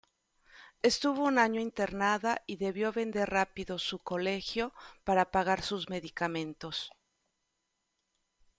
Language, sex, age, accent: Spanish, female, 40-49, México